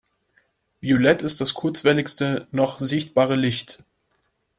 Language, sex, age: German, male, 19-29